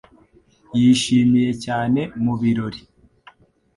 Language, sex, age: Kinyarwanda, male, 19-29